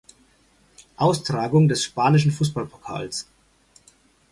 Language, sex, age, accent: German, male, 40-49, Deutschland Deutsch